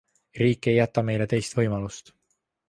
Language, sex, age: Estonian, male, 19-29